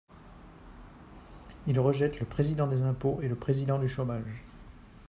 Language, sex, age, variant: French, male, 40-49, Français de métropole